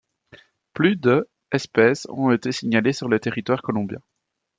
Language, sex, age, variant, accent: French, male, 30-39, Français d'Europe, Français de Belgique